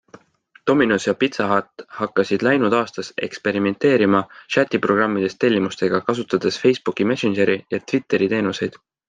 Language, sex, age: Estonian, male, 19-29